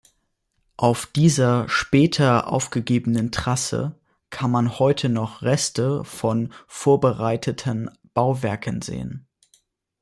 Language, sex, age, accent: German, male, 19-29, Deutschland Deutsch